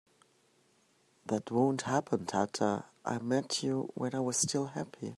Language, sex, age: English, female, 50-59